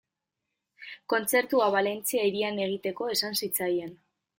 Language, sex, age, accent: Basque, female, 19-29, Mendebalekoa (Araba, Bizkaia, Gipuzkoako mendebaleko herri batzuk)